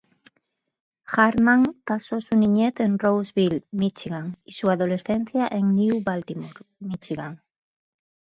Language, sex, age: Spanish, female, 40-49